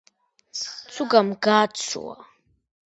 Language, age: Georgian, under 19